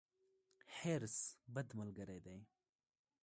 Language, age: Pashto, 19-29